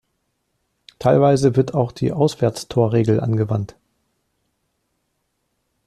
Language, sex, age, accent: German, male, 50-59, Deutschland Deutsch